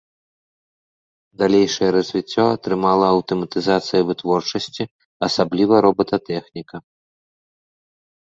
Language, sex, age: Belarusian, male, 30-39